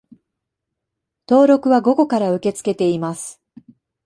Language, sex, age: Japanese, female, 30-39